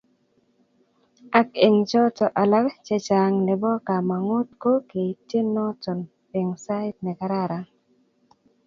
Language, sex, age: Kalenjin, female, 19-29